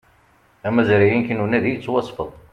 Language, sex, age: Kabyle, male, 40-49